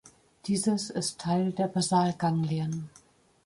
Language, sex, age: German, female, 50-59